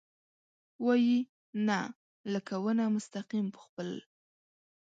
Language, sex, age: Pashto, female, 19-29